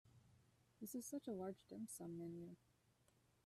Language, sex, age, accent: English, female, 19-29, United States English